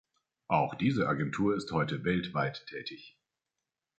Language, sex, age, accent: German, male, 50-59, Deutschland Deutsch